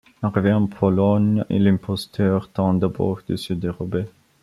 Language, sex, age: French, male, 19-29